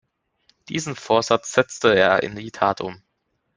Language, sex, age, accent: German, male, under 19, Deutschland Deutsch